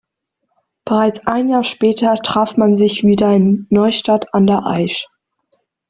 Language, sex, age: German, female, under 19